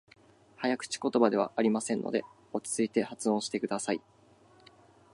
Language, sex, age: Japanese, male, 19-29